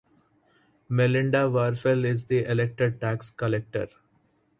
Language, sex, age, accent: English, male, 19-29, India and South Asia (India, Pakistan, Sri Lanka)